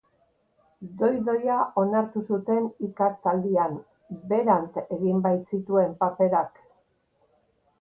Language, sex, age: Basque, female, 60-69